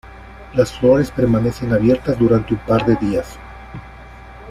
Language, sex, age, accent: Spanish, male, 40-49, Andino-Pacífico: Colombia, Perú, Ecuador, oeste de Bolivia y Venezuela andina